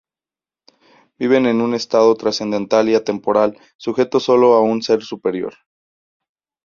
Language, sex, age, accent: Spanish, male, 19-29, México